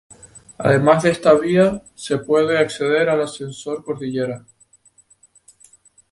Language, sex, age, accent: Spanish, male, 19-29, España: Islas Canarias